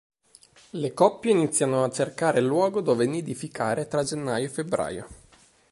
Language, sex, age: Italian, male, 19-29